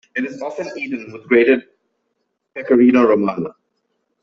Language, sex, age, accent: English, male, 19-29, England English